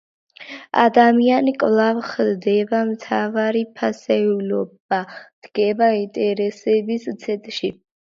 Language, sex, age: Georgian, female, under 19